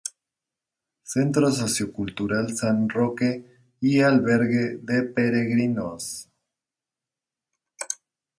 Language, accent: Spanish, México